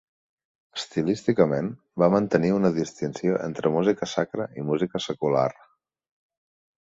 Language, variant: Catalan, Nord-Occidental